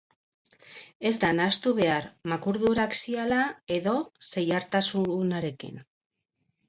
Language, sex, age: Basque, female, 40-49